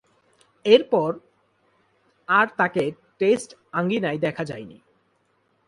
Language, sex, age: Bengali, male, 19-29